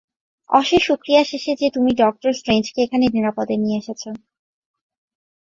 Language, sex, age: Bengali, female, 19-29